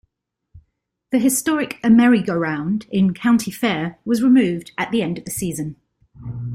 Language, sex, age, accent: English, female, 40-49, England English